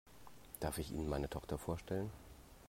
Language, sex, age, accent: German, male, 40-49, Deutschland Deutsch